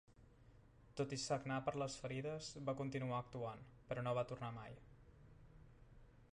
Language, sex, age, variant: Catalan, male, 30-39, Central